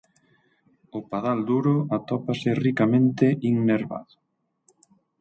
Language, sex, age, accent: Galician, male, 30-39, Normativo (estándar)